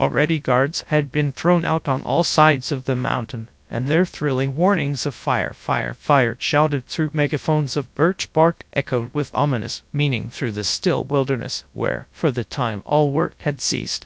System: TTS, GradTTS